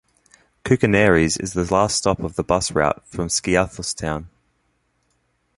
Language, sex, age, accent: English, male, 19-29, Australian English